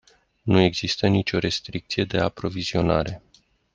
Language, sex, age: Romanian, male, 40-49